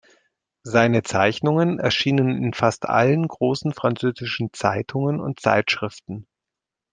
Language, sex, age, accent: German, male, 30-39, Deutschland Deutsch